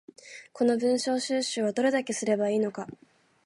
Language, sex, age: Japanese, female, 19-29